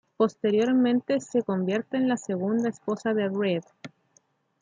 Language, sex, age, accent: Spanish, female, 30-39, Chileno: Chile, Cuyo